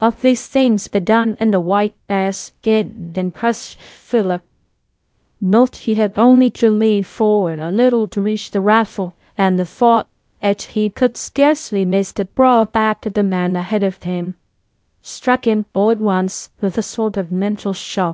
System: TTS, VITS